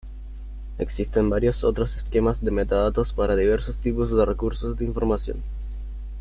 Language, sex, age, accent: Spanish, male, under 19, Chileno: Chile, Cuyo